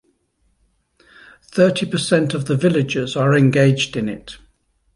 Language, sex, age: English, male, 50-59